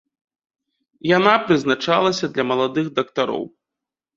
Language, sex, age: Belarusian, male, 30-39